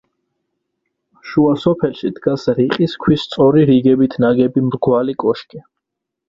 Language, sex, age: Georgian, male, 19-29